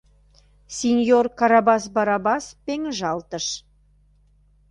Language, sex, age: Mari, female, 40-49